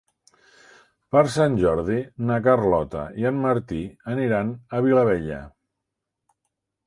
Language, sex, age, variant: Catalan, male, 60-69, Central